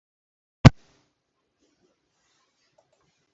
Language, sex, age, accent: English, male, 70-79, Scottish English